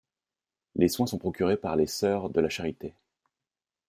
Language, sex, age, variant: French, male, 19-29, Français de métropole